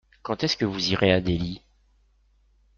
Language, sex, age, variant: French, male, 40-49, Français de métropole